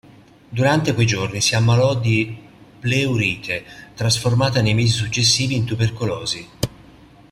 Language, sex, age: Italian, male, 40-49